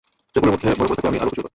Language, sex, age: Bengali, male, 19-29